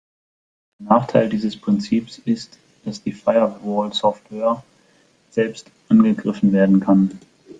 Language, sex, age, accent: German, male, 30-39, Deutschland Deutsch